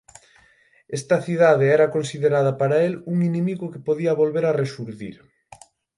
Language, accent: Galician, Atlántico (seseo e gheada); Normativo (estándar)